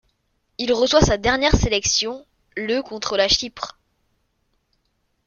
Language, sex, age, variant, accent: French, male, 19-29, Français d'Europe, Français de Belgique